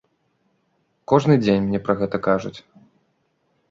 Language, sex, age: Belarusian, male, 30-39